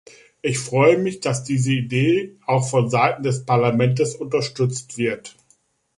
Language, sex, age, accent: German, male, 50-59, Deutschland Deutsch